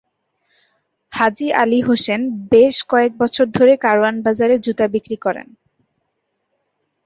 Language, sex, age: Bengali, female, 19-29